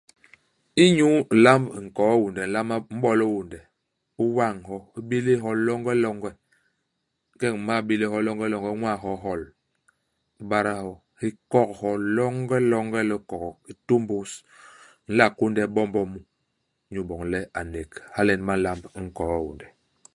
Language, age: Basaa, 40-49